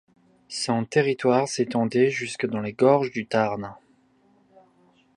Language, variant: French, Français de métropole